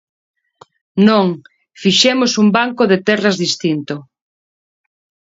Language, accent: Galician, Normativo (estándar)